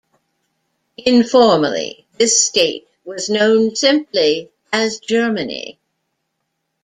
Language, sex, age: English, female, 60-69